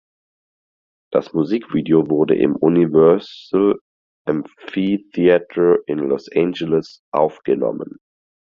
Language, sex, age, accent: German, male, 19-29, Deutschland Deutsch